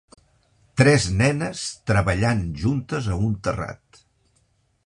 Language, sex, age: Catalan, male, 60-69